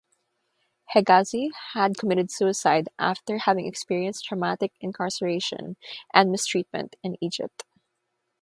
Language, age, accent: English, 19-29, United States English; Filipino